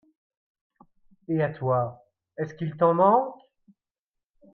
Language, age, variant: French, 19-29, Français de métropole